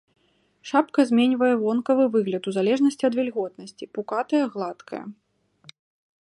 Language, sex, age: Belarusian, female, 30-39